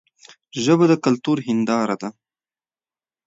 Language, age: Pashto, 19-29